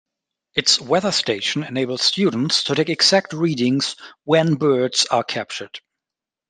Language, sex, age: English, male, 30-39